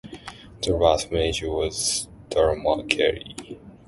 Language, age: English, under 19